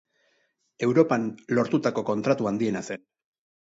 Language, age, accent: Basque, 40-49, Erdialdekoa edo Nafarra (Gipuzkoa, Nafarroa)